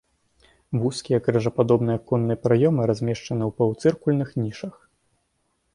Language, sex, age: Belarusian, male, under 19